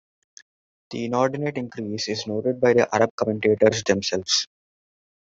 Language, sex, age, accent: English, male, 19-29, India and South Asia (India, Pakistan, Sri Lanka)